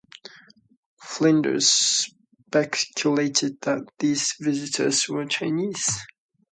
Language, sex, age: English, male, under 19